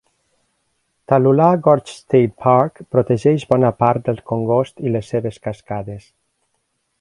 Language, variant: Catalan, Nord-Occidental